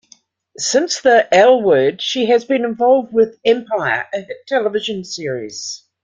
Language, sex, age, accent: English, female, 60-69, New Zealand English